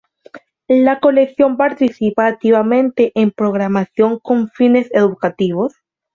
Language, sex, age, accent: Spanish, female, under 19, Caribe: Cuba, Venezuela, Puerto Rico, República Dominicana, Panamá, Colombia caribeña, México caribeño, Costa del golfo de México